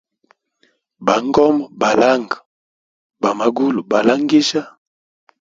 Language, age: Hemba, 19-29